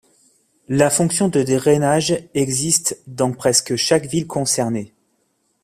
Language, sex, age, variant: French, male, 40-49, Français de métropole